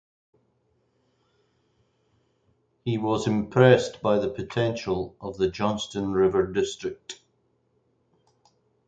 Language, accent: English, Scottish English